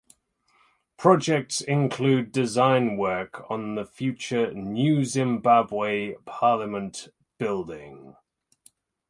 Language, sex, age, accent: English, male, 30-39, England English